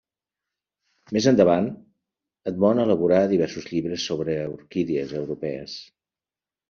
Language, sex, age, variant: Catalan, male, 60-69, Central